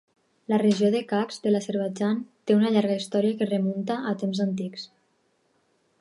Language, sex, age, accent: Catalan, female, 19-29, Tortosí